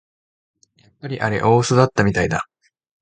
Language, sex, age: Japanese, male, 19-29